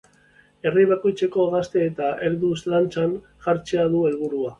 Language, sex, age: Basque, male, 30-39